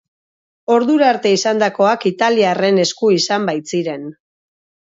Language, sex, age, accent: Basque, female, 40-49, Mendebalekoa (Araba, Bizkaia, Gipuzkoako mendebaleko herri batzuk)